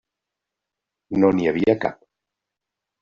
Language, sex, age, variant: Catalan, male, 50-59, Central